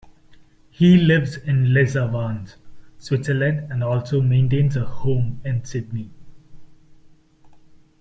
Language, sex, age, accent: English, male, 30-39, India and South Asia (India, Pakistan, Sri Lanka)